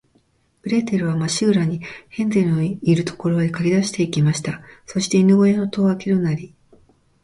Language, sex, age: Japanese, female, 40-49